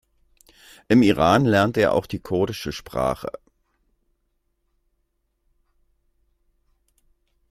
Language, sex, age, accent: German, male, 60-69, Deutschland Deutsch